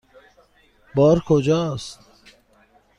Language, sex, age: Persian, male, 30-39